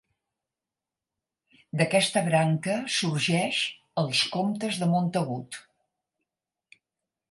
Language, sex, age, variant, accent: Catalan, female, 70-79, Central, central